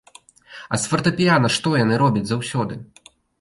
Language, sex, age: Belarusian, male, 19-29